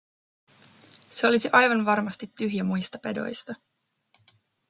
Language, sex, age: Finnish, female, 19-29